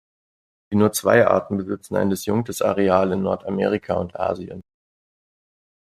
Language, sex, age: German, male, 19-29